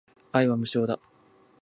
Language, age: Japanese, 19-29